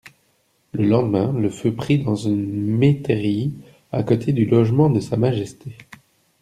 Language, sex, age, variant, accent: French, male, 30-39, Français d'Europe, Français de Belgique